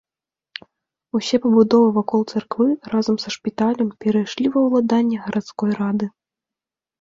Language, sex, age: Belarusian, female, 19-29